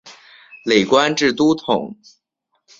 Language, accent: Chinese, 出生地：辽宁省